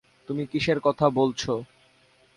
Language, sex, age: Bengali, male, 19-29